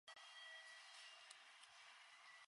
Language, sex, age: English, female, 19-29